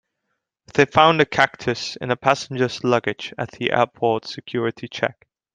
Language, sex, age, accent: English, male, 19-29, England English